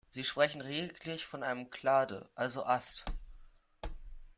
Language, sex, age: German, male, under 19